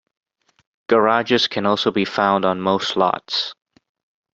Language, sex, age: English, male, 19-29